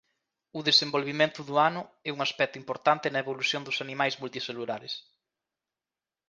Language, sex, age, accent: Galician, male, 19-29, Atlántico (seseo e gheada)